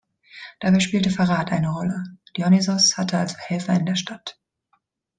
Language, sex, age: German, female, 30-39